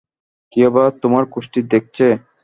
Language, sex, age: Bengali, male, 19-29